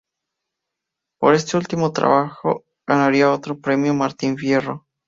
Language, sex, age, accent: Spanish, male, 19-29, México